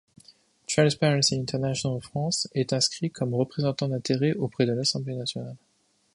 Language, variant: French, Français de métropole